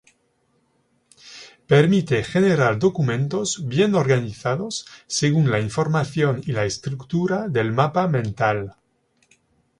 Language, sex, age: Spanish, male, 40-49